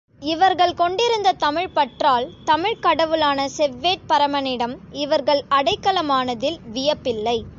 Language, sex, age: Tamil, female, under 19